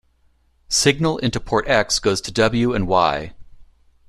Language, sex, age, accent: English, male, 40-49, United States English